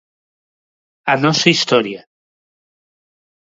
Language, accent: Galician, Neofalante